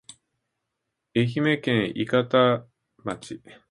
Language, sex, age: Japanese, male, 50-59